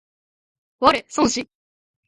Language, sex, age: Japanese, female, 19-29